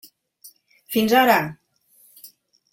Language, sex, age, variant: Catalan, female, 60-69, Central